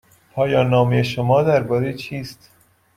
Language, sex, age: Persian, male, 30-39